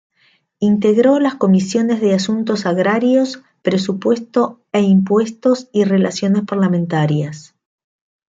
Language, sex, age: Spanish, female, 50-59